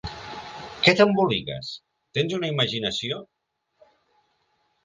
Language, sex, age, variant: Catalan, male, 50-59, Central